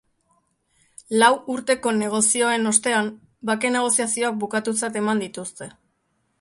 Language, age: Basque, 19-29